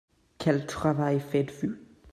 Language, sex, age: French, male, under 19